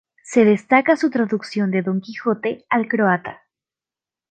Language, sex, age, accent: Spanish, female, under 19, Andino-Pacífico: Colombia, Perú, Ecuador, oeste de Bolivia y Venezuela andina